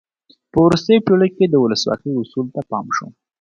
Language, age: Pashto, 19-29